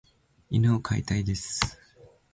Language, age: Japanese, 19-29